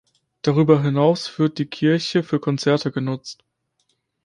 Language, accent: German, Deutschland Deutsch